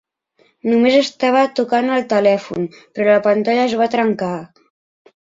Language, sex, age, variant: Catalan, female, 40-49, Central